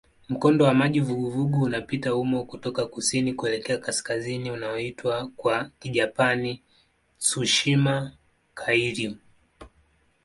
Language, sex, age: Swahili, male, 19-29